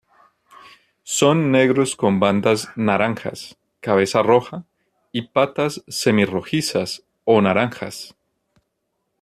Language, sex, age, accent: Spanish, male, 40-49, Andino-Pacífico: Colombia, Perú, Ecuador, oeste de Bolivia y Venezuela andina